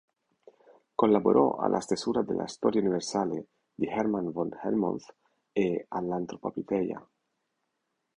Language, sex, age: Italian, male, 50-59